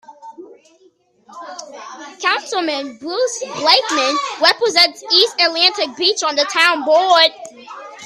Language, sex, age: English, male, under 19